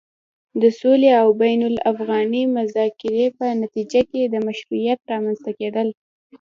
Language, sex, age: Pashto, female, under 19